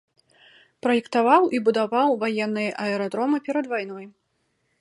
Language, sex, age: Belarusian, female, 30-39